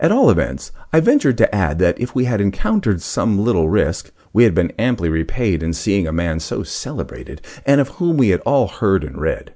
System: none